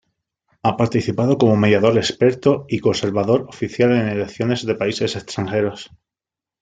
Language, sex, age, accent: Spanish, male, 30-39, España: Sur peninsular (Andalucia, Extremadura, Murcia)